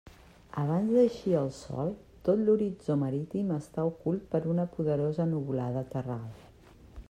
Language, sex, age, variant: Catalan, female, 50-59, Central